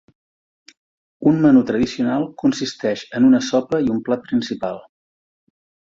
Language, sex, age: Catalan, male, 40-49